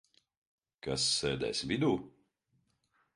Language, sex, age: Latvian, male, 30-39